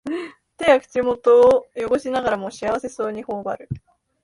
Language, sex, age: Japanese, female, 19-29